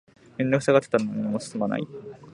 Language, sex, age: Japanese, male, 19-29